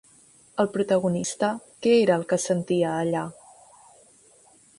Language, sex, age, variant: Catalan, female, 19-29, Central